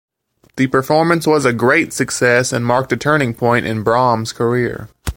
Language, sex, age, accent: English, male, 19-29, United States English